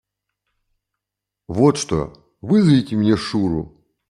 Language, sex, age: Russian, male, 50-59